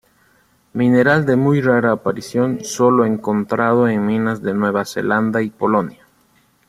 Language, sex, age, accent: Spanish, male, 30-39, México